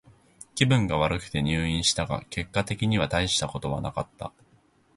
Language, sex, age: Japanese, male, 19-29